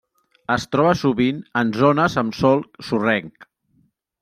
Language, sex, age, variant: Catalan, male, 50-59, Central